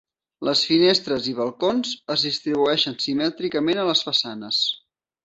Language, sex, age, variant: Catalan, male, 30-39, Central